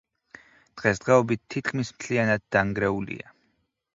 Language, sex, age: Georgian, male, 30-39